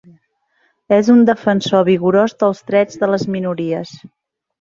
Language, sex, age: Catalan, female, 40-49